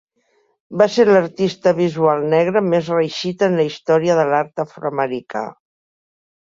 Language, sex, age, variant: Catalan, female, 60-69, Central